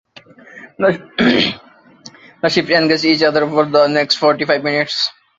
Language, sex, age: English, male, 19-29